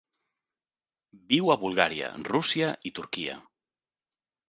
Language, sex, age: Catalan, male, 30-39